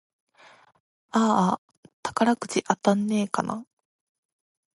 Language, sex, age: Japanese, female, 19-29